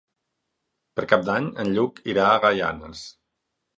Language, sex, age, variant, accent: Catalan, male, 40-49, Nord-Occidental, Ebrenc